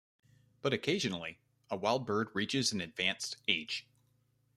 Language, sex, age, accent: English, male, 30-39, United States English